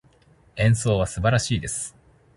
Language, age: Japanese, 30-39